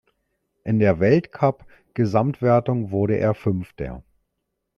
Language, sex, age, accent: German, male, 40-49, Deutschland Deutsch